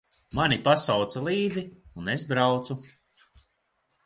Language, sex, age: Latvian, male, 30-39